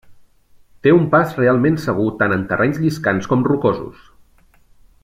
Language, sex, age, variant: Catalan, male, 40-49, Central